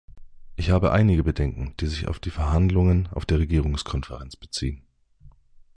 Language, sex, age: German, male, 30-39